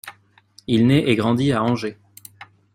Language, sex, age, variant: French, male, 19-29, Français de métropole